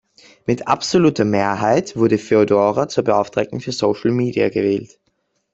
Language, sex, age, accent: German, male, under 19, Österreichisches Deutsch